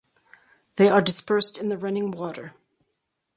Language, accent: English, United States English